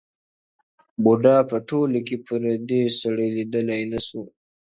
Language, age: Pashto, 19-29